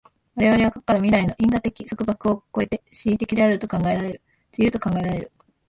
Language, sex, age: Japanese, female, 19-29